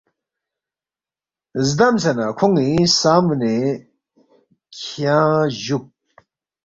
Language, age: Balti, 30-39